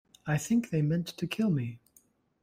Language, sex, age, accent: English, male, 40-49, United States English